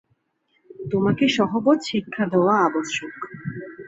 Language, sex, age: Bengali, female, 19-29